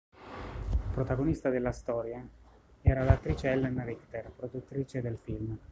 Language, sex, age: Italian, male, 30-39